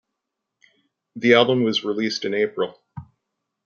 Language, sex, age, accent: English, male, 40-49, Canadian English